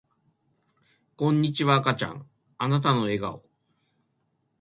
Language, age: Japanese, 60-69